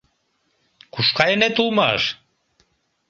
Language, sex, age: Mari, male, 50-59